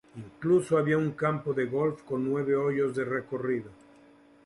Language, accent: Spanish, México